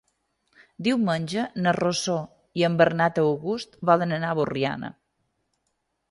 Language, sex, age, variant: Catalan, female, 40-49, Balear